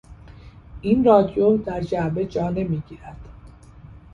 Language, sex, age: Persian, male, 30-39